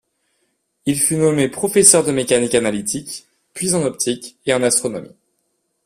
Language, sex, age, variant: French, male, 19-29, Français de métropole